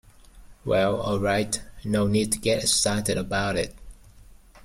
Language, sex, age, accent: English, male, 30-39, United States English